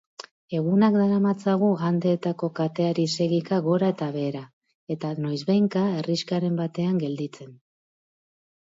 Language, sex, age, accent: Basque, female, 40-49, Mendebalekoa (Araba, Bizkaia, Gipuzkoako mendebaleko herri batzuk)